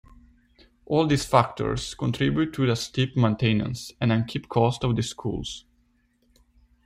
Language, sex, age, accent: English, male, 30-39, United States English